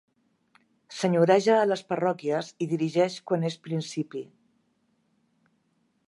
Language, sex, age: Catalan, female, 60-69